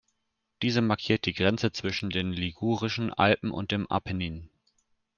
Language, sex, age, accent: German, male, 19-29, Deutschland Deutsch